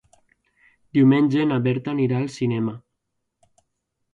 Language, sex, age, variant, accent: Catalan, male, 19-29, Valencià central, valencià